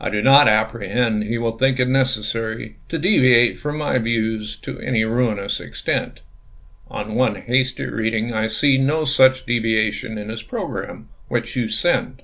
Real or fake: real